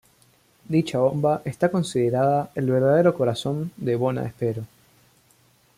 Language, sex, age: Spanish, male, under 19